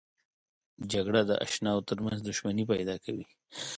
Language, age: Pashto, 30-39